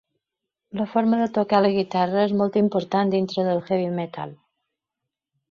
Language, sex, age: Catalan, female, 50-59